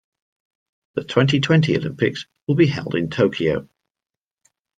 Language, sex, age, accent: English, male, 40-49, England English